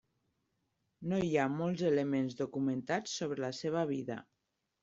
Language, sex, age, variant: Catalan, female, 40-49, Septentrional